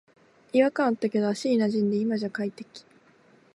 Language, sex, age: Japanese, female, 19-29